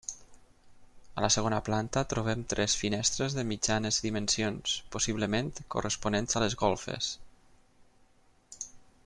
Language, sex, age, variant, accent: Catalan, male, 30-39, Valencià meridional, central; valencià